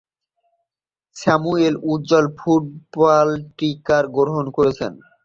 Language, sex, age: Bengali, male, 19-29